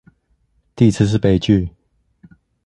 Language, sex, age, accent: Chinese, male, 19-29, 出生地：彰化縣